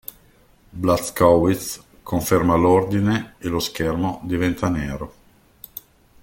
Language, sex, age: Italian, male, 50-59